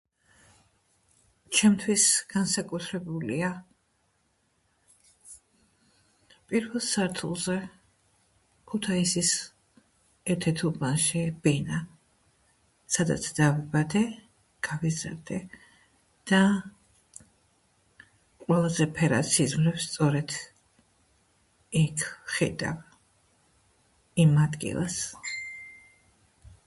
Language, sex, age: Georgian, female, 60-69